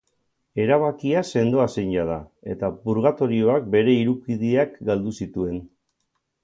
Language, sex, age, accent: Basque, male, 60-69, Mendebalekoa (Araba, Bizkaia, Gipuzkoako mendebaleko herri batzuk)